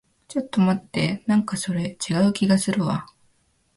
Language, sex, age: Japanese, female, 19-29